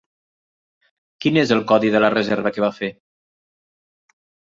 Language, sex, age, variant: Catalan, male, 50-59, Nord-Occidental